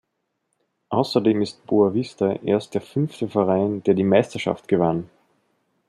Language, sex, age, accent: German, male, 19-29, Österreichisches Deutsch